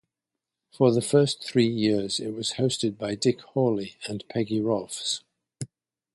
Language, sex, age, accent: English, male, 70-79, England English